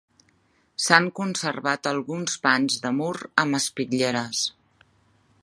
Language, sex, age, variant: Catalan, female, 50-59, Central